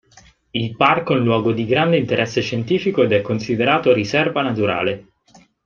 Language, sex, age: Italian, male, 19-29